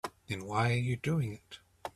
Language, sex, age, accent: English, male, 30-39, New Zealand English